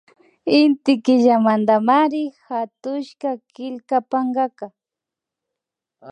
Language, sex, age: Imbabura Highland Quichua, female, under 19